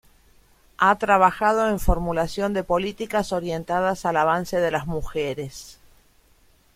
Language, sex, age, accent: Spanish, female, 50-59, Rioplatense: Argentina, Uruguay, este de Bolivia, Paraguay